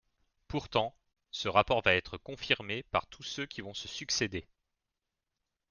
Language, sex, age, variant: French, male, 40-49, Français de métropole